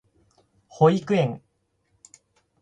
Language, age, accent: Japanese, 19-29, 標準語